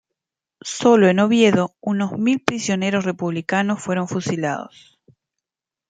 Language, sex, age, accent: Spanish, female, 40-49, Rioplatense: Argentina, Uruguay, este de Bolivia, Paraguay